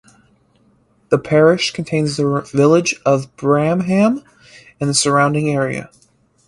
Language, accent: English, United States English